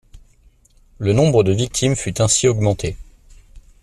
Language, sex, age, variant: French, male, 30-39, Français de métropole